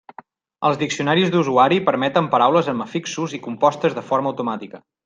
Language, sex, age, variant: Catalan, male, 40-49, Central